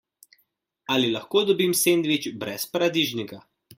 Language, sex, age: Slovenian, male, 19-29